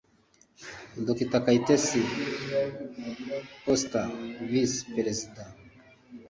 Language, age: Kinyarwanda, 30-39